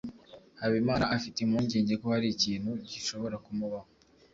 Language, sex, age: Kinyarwanda, male, 19-29